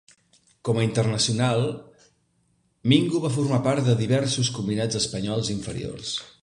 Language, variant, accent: Catalan, Central, central